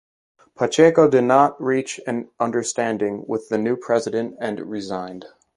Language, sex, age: English, male, 19-29